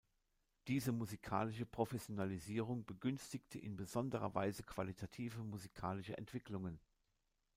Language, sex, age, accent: German, male, 50-59, Deutschland Deutsch